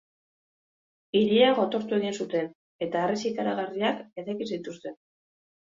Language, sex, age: Basque, female, 30-39